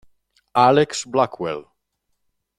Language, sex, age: Italian, male, 50-59